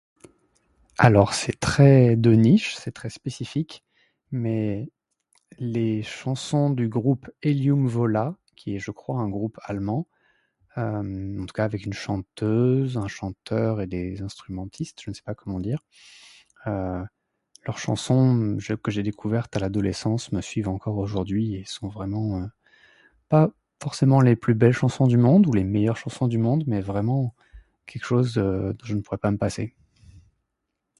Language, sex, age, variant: French, male, 30-39, Français de métropole